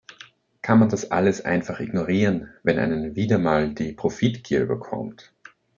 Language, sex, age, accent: German, male, 30-39, Österreichisches Deutsch